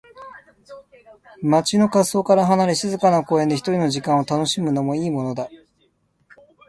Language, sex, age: Japanese, male, 30-39